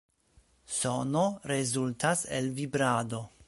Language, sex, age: Esperanto, male, 40-49